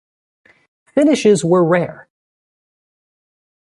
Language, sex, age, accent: English, male, 19-29, United States English